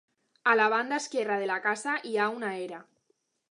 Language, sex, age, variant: Catalan, female, under 19, Alacantí